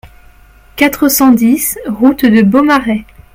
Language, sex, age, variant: French, female, 19-29, Français de métropole